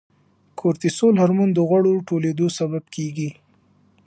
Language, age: Pashto, 19-29